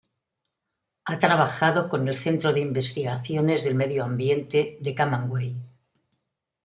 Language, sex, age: Spanish, female, 70-79